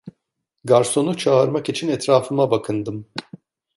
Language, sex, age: Turkish, male, 50-59